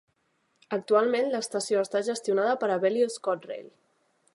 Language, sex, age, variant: Catalan, female, 30-39, Central